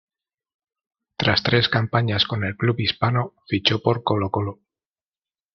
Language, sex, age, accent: Spanish, male, 30-39, España: Centro-Sur peninsular (Madrid, Toledo, Castilla-La Mancha)